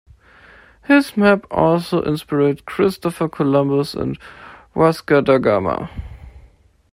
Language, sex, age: English, male, 19-29